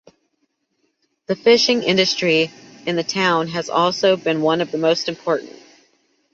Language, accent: English, United States English